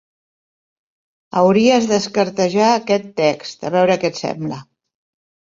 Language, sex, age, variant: Catalan, female, 60-69, Central